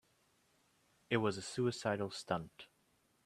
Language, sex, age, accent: English, male, 19-29, England English